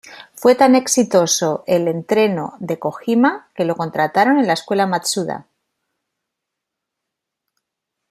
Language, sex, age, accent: Spanish, female, 40-49, España: Norte peninsular (Asturias, Castilla y León, Cantabria, País Vasco, Navarra, Aragón, La Rioja, Guadalajara, Cuenca)